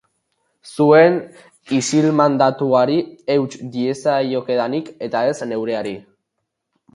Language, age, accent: Basque, 19-29, Erdialdekoa edo Nafarra (Gipuzkoa, Nafarroa)